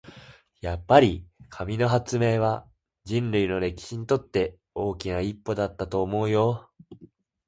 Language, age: Japanese, 19-29